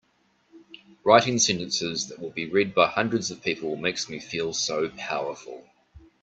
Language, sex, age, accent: English, male, 40-49, New Zealand English